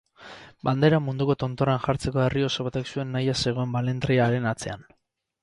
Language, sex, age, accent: Basque, male, 30-39, Mendebalekoa (Araba, Bizkaia, Gipuzkoako mendebaleko herri batzuk)